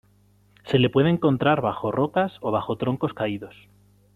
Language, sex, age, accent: Spanish, male, 19-29, España: Centro-Sur peninsular (Madrid, Toledo, Castilla-La Mancha)